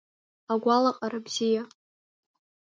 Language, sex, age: Abkhazian, female, under 19